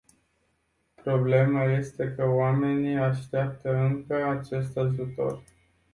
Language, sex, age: Romanian, male, 40-49